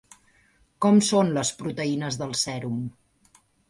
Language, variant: Catalan, Central